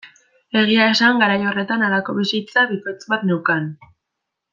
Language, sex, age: Basque, female, 19-29